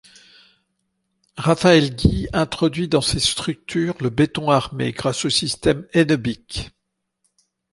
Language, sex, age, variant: French, male, 60-69, Français de métropole